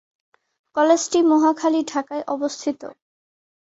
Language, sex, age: Bengali, female, 19-29